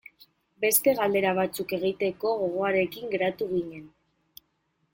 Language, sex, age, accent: Basque, female, 19-29, Mendebalekoa (Araba, Bizkaia, Gipuzkoako mendebaleko herri batzuk)